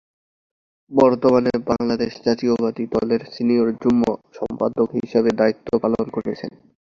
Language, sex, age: Bengali, male, 19-29